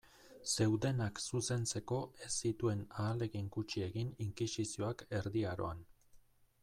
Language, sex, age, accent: Basque, male, 40-49, Erdialdekoa edo Nafarra (Gipuzkoa, Nafarroa)